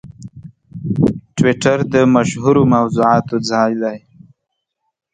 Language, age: Pashto, 19-29